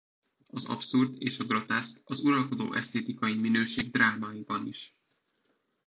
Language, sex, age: Hungarian, male, 19-29